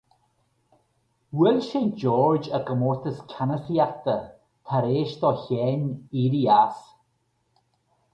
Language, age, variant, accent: Irish, 50-59, Gaeilge Uladh, Cainteoir dúchais, Gaeltacht